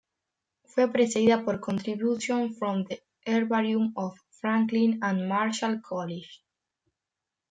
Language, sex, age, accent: Spanish, female, under 19, Rioplatense: Argentina, Uruguay, este de Bolivia, Paraguay